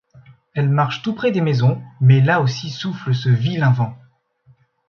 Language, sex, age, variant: French, male, 19-29, Français de métropole